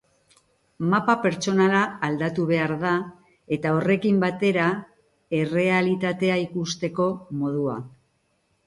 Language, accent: Basque, Erdialdekoa edo Nafarra (Gipuzkoa, Nafarroa)